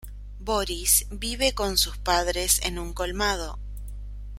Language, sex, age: Spanish, female, 19-29